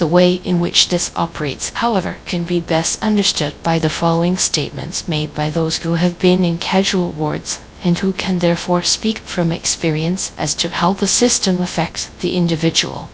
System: TTS, GradTTS